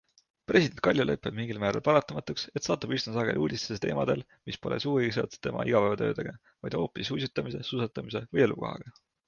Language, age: Estonian, 19-29